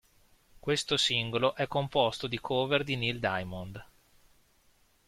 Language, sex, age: Italian, male, 30-39